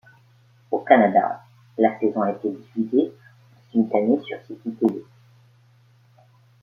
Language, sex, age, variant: French, female, 50-59, Français de métropole